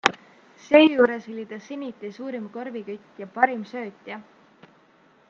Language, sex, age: Estonian, female, 19-29